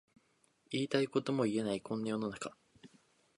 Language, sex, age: Japanese, male, 19-29